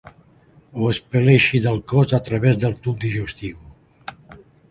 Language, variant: Catalan, Septentrional